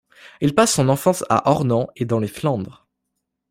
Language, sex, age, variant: French, male, under 19, Français de métropole